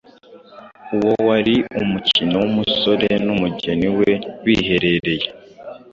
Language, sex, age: Kinyarwanda, male, under 19